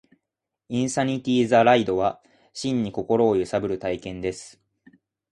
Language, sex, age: Japanese, male, 19-29